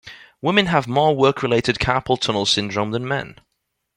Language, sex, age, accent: English, male, 19-29, England English